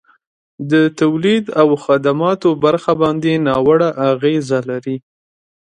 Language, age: Pashto, 19-29